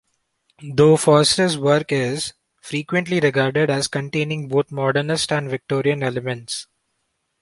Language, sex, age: English, male, 19-29